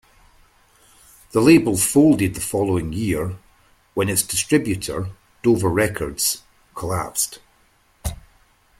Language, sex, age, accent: English, male, 50-59, Scottish English